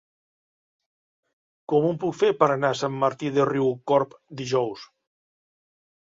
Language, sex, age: Catalan, male, 60-69